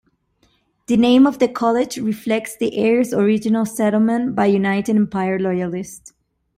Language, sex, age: English, female, 19-29